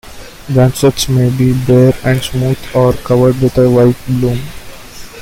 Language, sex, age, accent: English, male, 19-29, India and South Asia (India, Pakistan, Sri Lanka)